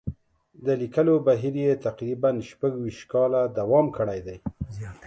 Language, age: Pashto, 40-49